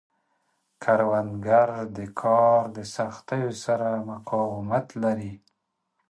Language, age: Pashto, 50-59